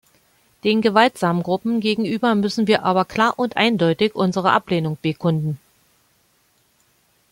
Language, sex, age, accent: German, female, 50-59, Deutschland Deutsch